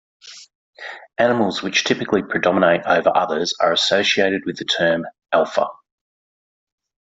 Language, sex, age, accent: English, male, 40-49, Australian English